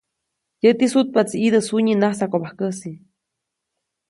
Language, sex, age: Copainalá Zoque, female, 19-29